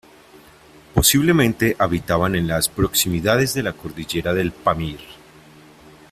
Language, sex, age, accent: Spanish, male, 19-29, Andino-Pacífico: Colombia, Perú, Ecuador, oeste de Bolivia y Venezuela andina